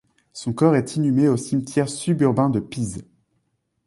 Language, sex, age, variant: French, male, 19-29, Français de métropole